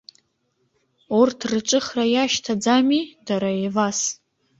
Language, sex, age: Abkhazian, female, under 19